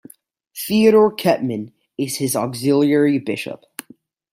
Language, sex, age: English, male, 19-29